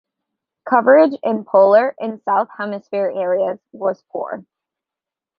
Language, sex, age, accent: English, female, 19-29, United States English